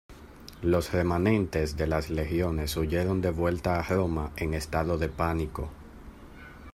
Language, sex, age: Spanish, male, 19-29